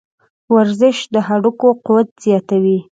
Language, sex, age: Pashto, female, 19-29